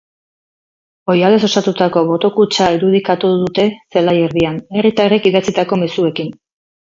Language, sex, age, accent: Basque, female, 50-59, Erdialdekoa edo Nafarra (Gipuzkoa, Nafarroa)